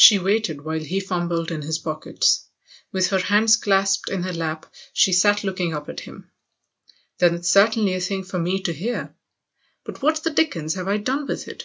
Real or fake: real